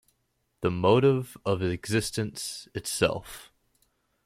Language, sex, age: English, male, 19-29